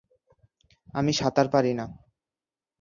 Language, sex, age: Bengali, male, 19-29